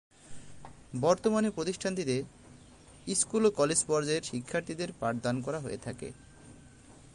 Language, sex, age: Bengali, male, 19-29